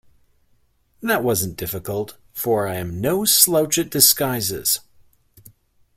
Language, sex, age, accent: English, male, 30-39, Canadian English